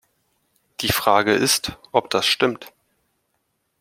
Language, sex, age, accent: German, male, 30-39, Deutschland Deutsch